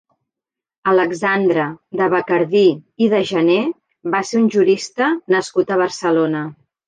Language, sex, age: Catalan, female, 50-59